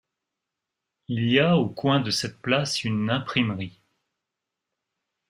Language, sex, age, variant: French, male, 50-59, Français de métropole